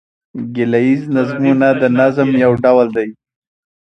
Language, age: Pashto, 19-29